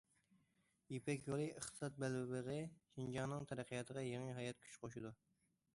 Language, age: Uyghur, 19-29